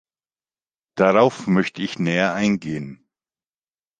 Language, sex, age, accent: German, male, 50-59, Deutschland Deutsch